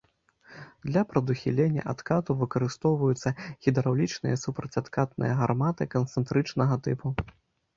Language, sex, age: Belarusian, male, 30-39